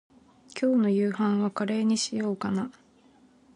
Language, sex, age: Japanese, female, 19-29